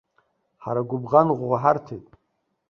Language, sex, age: Abkhazian, male, 40-49